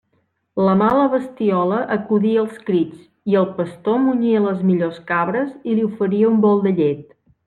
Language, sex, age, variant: Catalan, female, 30-39, Central